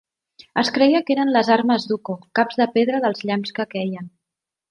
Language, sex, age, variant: Catalan, female, 30-39, Central